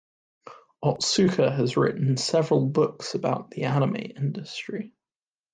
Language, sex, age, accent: English, male, 19-29, England English